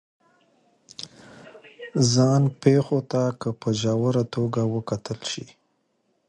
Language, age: Pashto, 40-49